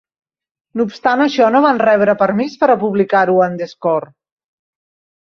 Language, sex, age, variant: Catalan, female, 50-59, Central